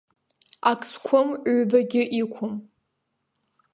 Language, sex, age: Abkhazian, female, under 19